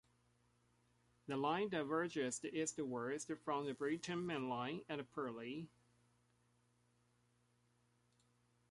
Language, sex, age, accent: English, male, 40-49, United States English